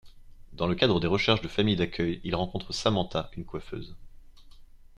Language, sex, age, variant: French, male, 19-29, Français de métropole